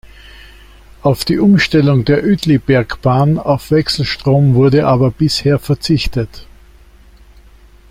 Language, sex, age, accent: German, male, 60-69, Österreichisches Deutsch